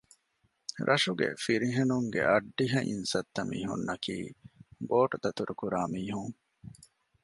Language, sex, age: Divehi, male, 30-39